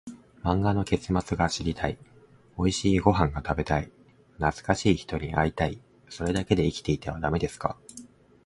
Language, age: Japanese, 19-29